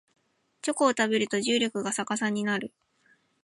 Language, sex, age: Japanese, female, 19-29